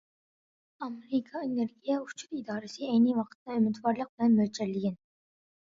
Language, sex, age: Uyghur, female, under 19